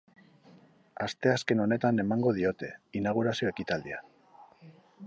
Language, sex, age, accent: Basque, male, 50-59, Mendebalekoa (Araba, Bizkaia, Gipuzkoako mendebaleko herri batzuk)